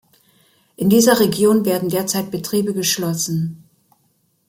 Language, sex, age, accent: German, female, 60-69, Deutschland Deutsch